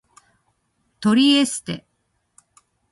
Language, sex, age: Japanese, female, 50-59